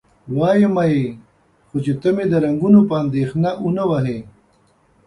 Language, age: Pashto, 50-59